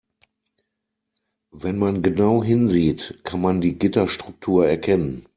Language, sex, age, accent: German, male, 40-49, Deutschland Deutsch